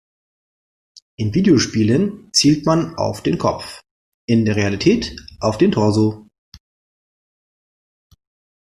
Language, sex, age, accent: German, male, 40-49, Deutschland Deutsch